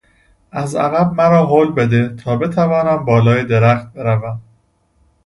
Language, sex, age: Persian, male, 30-39